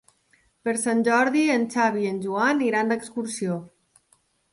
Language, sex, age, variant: Catalan, female, 30-39, Nord-Occidental